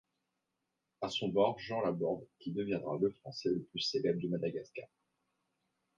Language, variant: French, Français de métropole